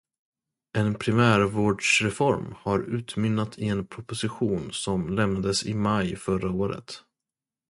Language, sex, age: Swedish, male, under 19